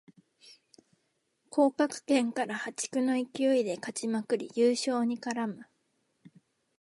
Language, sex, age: Japanese, female, 19-29